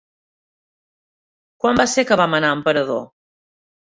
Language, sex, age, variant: Catalan, female, 40-49, Septentrional